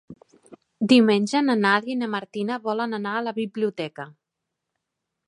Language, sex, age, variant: Catalan, female, 40-49, Central